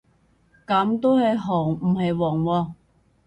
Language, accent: Cantonese, 广州音